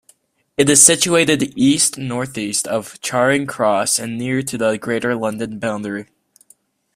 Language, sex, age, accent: English, male, under 19, United States English